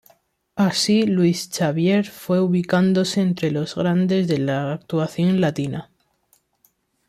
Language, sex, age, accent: Spanish, male, under 19, España: Centro-Sur peninsular (Madrid, Toledo, Castilla-La Mancha)